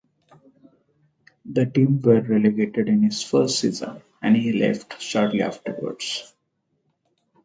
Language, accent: English, India and South Asia (India, Pakistan, Sri Lanka)